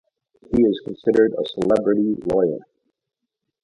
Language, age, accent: English, 40-49, United States English